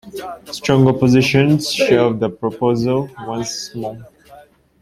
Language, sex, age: English, male, 19-29